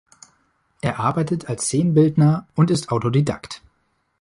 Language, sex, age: German, male, 19-29